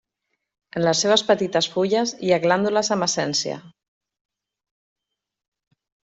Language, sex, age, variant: Catalan, female, 40-49, Central